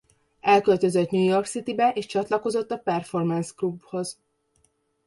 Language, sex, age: Hungarian, female, 19-29